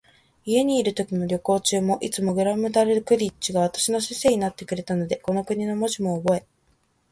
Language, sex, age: Japanese, female, 19-29